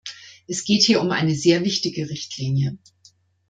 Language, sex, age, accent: German, female, 50-59, Deutschland Deutsch